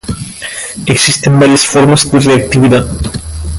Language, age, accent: Spanish, 19-29, España: Islas Canarias